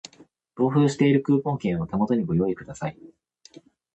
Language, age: Japanese, 19-29